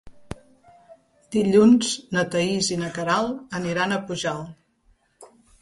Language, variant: Catalan, Central